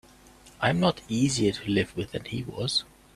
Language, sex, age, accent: English, male, 30-39, England English